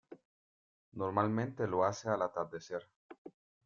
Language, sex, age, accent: Spanish, male, 30-39, América central